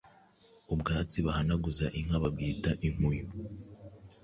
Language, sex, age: Kinyarwanda, male, 19-29